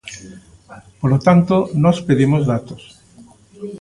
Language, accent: Galician, Normativo (estándar)